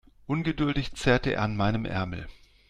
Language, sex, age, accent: German, male, 40-49, Deutschland Deutsch